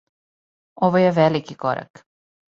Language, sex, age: Serbian, female, 50-59